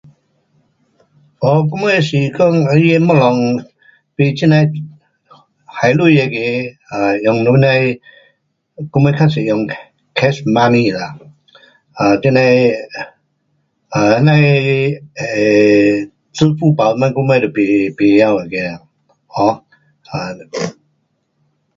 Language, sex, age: Pu-Xian Chinese, male, 60-69